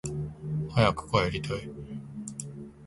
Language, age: Japanese, 19-29